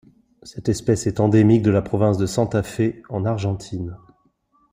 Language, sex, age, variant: French, male, 50-59, Français de métropole